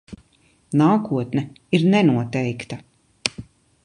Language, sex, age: Latvian, female, 40-49